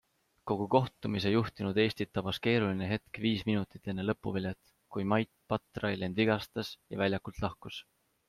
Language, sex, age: Estonian, male, 19-29